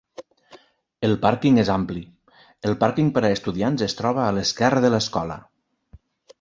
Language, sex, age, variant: Catalan, male, 40-49, Nord-Occidental